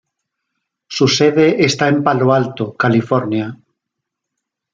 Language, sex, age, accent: Spanish, male, 40-49, España: Norte peninsular (Asturias, Castilla y León, Cantabria, País Vasco, Navarra, Aragón, La Rioja, Guadalajara, Cuenca)